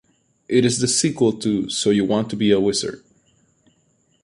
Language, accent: English, United States English